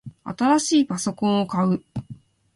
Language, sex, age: Japanese, female, 30-39